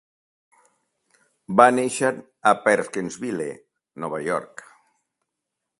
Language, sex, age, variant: Catalan, male, 60-69, Septentrional